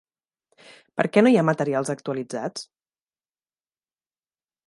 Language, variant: Catalan, Central